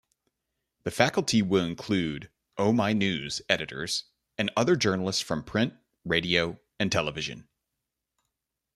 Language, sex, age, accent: English, male, 30-39, United States English